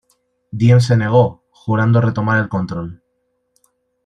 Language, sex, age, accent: Spanish, male, 19-29, España: Centro-Sur peninsular (Madrid, Toledo, Castilla-La Mancha)